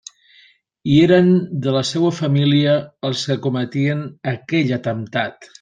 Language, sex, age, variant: Catalan, male, 50-59, Balear